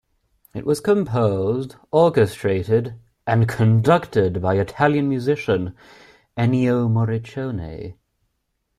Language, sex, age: English, male, 19-29